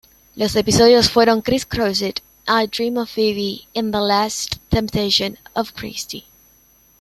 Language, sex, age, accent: Spanish, female, 19-29, Rioplatense: Argentina, Uruguay, este de Bolivia, Paraguay